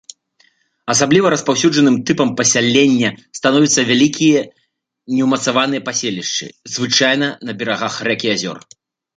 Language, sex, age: Belarusian, male, 40-49